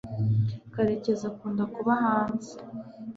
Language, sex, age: Kinyarwanda, female, 19-29